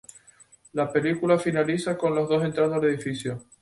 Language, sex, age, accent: Spanish, male, 19-29, España: Islas Canarias